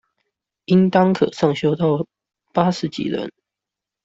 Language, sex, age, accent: Chinese, male, 19-29, 出生地：新北市